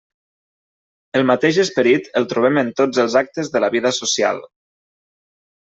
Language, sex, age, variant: Catalan, male, 19-29, Nord-Occidental